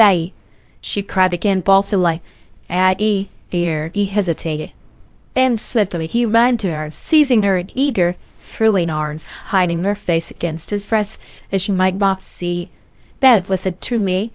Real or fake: fake